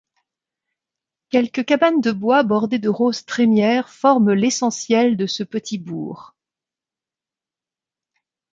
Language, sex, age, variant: French, female, 50-59, Français de métropole